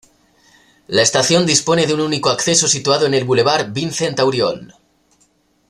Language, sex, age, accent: Spanish, male, 19-29, España: Norte peninsular (Asturias, Castilla y León, Cantabria, País Vasco, Navarra, Aragón, La Rioja, Guadalajara, Cuenca)